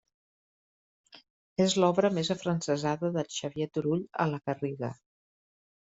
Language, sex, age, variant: Catalan, female, 50-59, Central